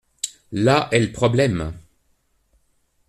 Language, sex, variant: French, male, Français de métropole